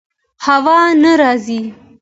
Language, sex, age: Pashto, female, 19-29